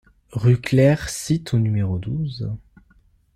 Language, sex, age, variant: French, male, 19-29, Français de métropole